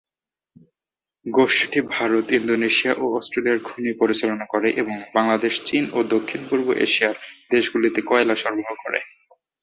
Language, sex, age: Bengali, male, 19-29